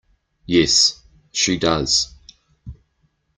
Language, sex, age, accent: English, male, 40-49, New Zealand English